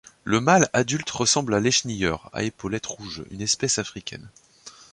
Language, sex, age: French, male, 30-39